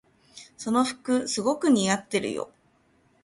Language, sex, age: Japanese, female, 19-29